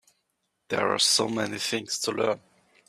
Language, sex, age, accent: English, male, 19-29, England English